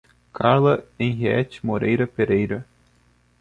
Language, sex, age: Portuguese, male, 19-29